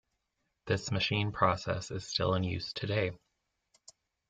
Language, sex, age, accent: English, male, 19-29, United States English